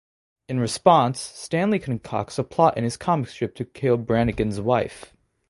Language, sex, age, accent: English, male, under 19, United States English